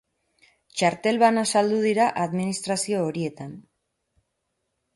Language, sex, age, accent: Basque, female, 30-39, Erdialdekoa edo Nafarra (Gipuzkoa, Nafarroa)